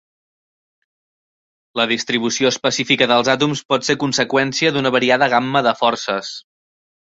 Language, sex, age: Catalan, male, 30-39